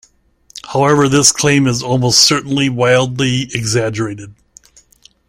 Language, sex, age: English, male, 60-69